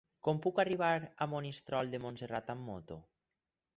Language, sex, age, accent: Catalan, male, 19-29, valencià